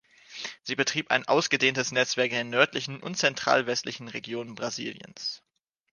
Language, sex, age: German, male, 19-29